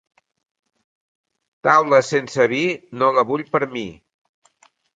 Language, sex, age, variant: Catalan, male, 70-79, Central